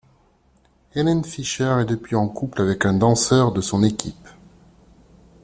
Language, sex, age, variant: French, male, 40-49, Français de métropole